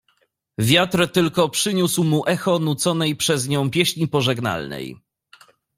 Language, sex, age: Polish, male, 30-39